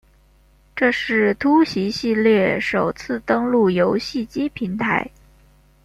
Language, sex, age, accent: Chinese, female, 19-29, 出生地：江西省